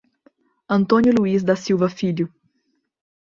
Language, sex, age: Portuguese, female, 19-29